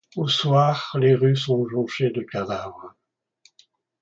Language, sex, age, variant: French, male, 60-69, Français de métropole